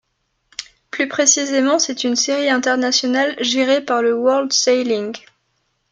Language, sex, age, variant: French, female, 19-29, Français de métropole